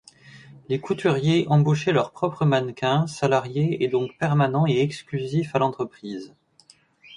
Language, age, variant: French, 19-29, Français de métropole